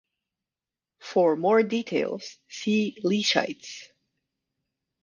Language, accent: English, United States English